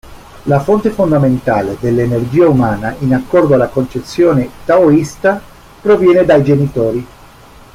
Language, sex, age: Italian, male, 50-59